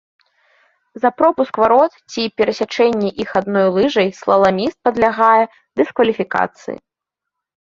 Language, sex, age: Belarusian, female, 19-29